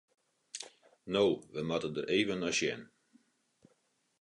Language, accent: Western Frisian, Klaaifrysk